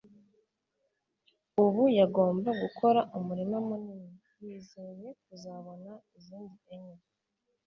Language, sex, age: Kinyarwanda, female, 19-29